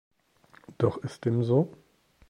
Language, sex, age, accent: German, male, 30-39, Deutschland Deutsch